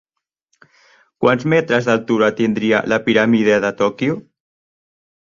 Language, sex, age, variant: Catalan, male, 30-39, Central